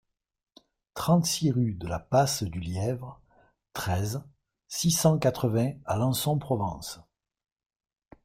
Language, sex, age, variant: French, male, 50-59, Français de métropole